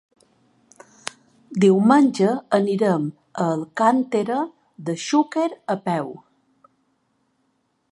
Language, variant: Catalan, Balear